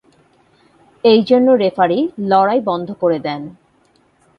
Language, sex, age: Bengali, female, 30-39